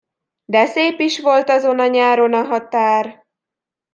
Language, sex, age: Hungarian, female, 19-29